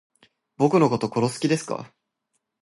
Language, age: Japanese, 19-29